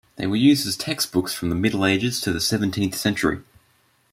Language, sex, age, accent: English, male, under 19, Australian English